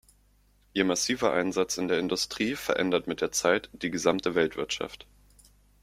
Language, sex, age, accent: German, male, 19-29, Deutschland Deutsch